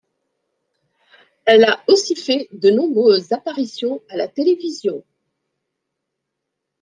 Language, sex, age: French, female, 50-59